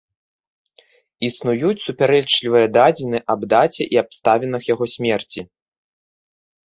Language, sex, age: Belarusian, male, 19-29